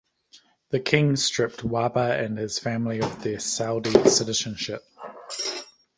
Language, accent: English, New Zealand English